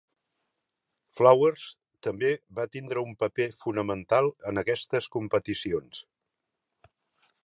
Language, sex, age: Catalan, male, 60-69